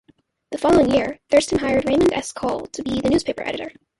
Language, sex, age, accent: English, female, under 19, United States English